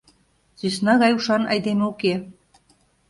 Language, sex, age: Mari, female, 50-59